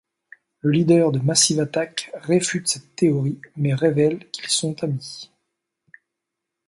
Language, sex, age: French, male, 50-59